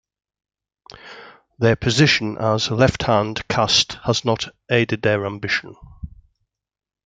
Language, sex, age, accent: English, male, 60-69, England English